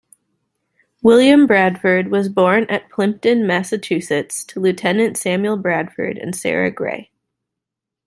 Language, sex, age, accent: English, female, 30-39, United States English